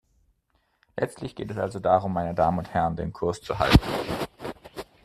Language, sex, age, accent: German, male, 30-39, Deutschland Deutsch